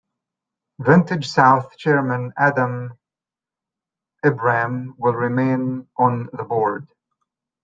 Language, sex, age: English, male, 50-59